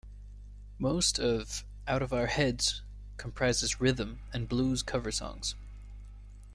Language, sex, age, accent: English, male, 19-29, United States English